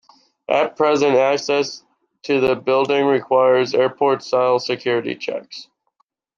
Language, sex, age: English, male, 19-29